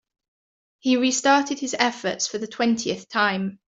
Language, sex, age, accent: English, female, 30-39, England English